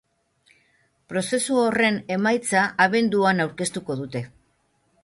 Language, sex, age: Basque, female, 50-59